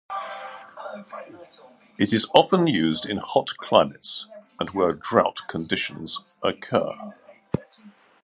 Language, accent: English, England English